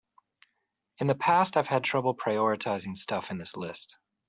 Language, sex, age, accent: English, male, 30-39, United States English